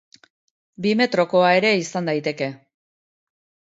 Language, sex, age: Basque, female, 50-59